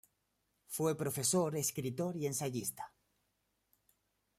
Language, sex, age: Spanish, male, 19-29